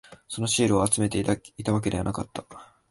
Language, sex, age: Japanese, male, 19-29